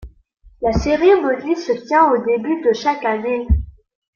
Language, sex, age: French, female, 19-29